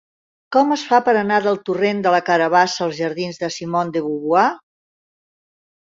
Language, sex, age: Catalan, female, 60-69